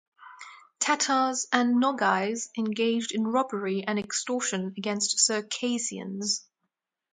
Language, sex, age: English, female, 19-29